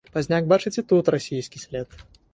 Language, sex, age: Belarusian, male, 19-29